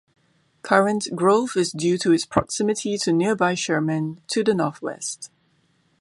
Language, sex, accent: English, female, Singaporean English